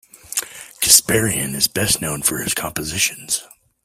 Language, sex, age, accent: English, male, 40-49, United States English